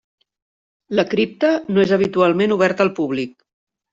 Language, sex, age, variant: Catalan, female, 50-59, Central